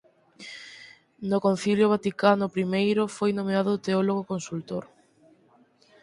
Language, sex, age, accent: Galician, female, 19-29, Normativo (estándar)